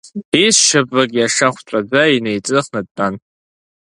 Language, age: Abkhazian, under 19